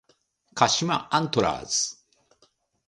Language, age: Japanese, 50-59